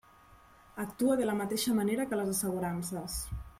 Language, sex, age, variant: Catalan, female, 30-39, Central